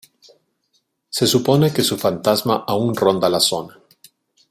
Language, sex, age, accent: Spanish, male, 40-49, Andino-Pacífico: Colombia, Perú, Ecuador, oeste de Bolivia y Venezuela andina